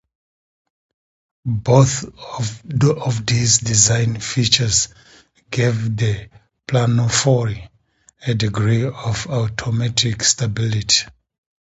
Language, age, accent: English, 40-49, Southern African (South Africa, Zimbabwe, Namibia)